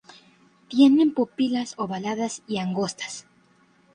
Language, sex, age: Spanish, male, under 19